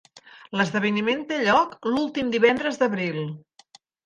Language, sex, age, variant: Catalan, female, 50-59, Central